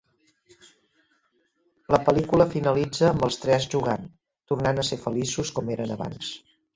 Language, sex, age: Catalan, female, 60-69